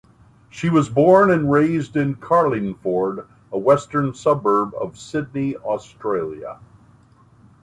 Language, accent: English, United States English